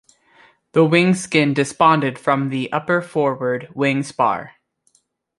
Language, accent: English, United States English